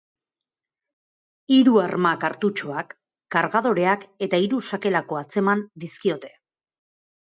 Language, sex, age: Basque, female, 30-39